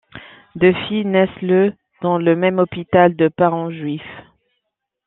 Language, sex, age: French, female, 19-29